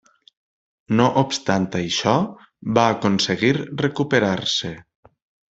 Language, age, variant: Catalan, 30-39, Nord-Occidental